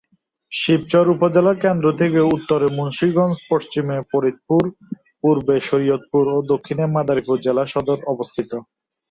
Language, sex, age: Bengali, male, 19-29